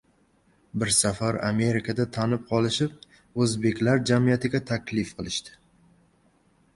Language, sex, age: Uzbek, male, 19-29